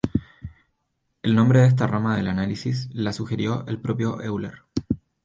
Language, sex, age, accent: Spanish, male, 19-29, Chileno: Chile, Cuyo